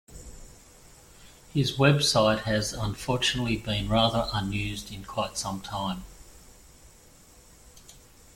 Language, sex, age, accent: English, male, 50-59, Australian English